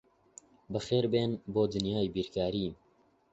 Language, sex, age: Central Kurdish, male, under 19